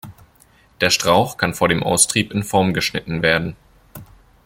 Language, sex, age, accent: German, male, 19-29, Deutschland Deutsch